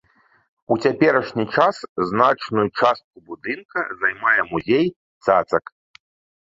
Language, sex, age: Belarusian, male, 30-39